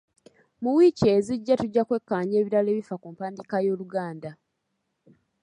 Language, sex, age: Ganda, female, 19-29